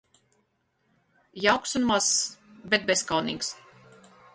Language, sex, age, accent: Latvian, female, 50-59, Latgaliešu